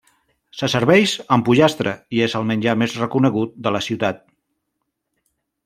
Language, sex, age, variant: Catalan, male, 40-49, Central